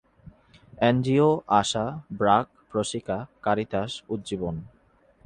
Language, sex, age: Bengali, male, 19-29